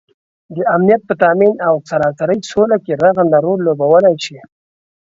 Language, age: Pashto, 19-29